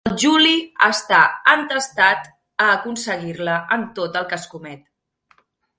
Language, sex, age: Catalan, female, 19-29